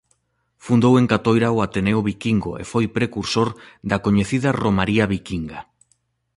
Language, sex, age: Galician, male, 40-49